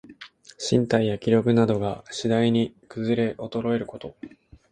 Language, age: Japanese, 19-29